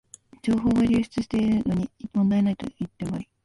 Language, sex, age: Japanese, female, 19-29